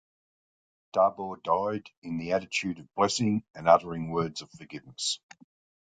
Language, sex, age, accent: English, male, 60-69, Australian English